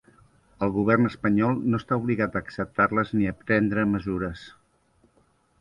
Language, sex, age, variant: Catalan, male, 50-59, Central